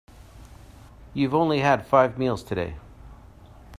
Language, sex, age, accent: English, male, 50-59, Canadian English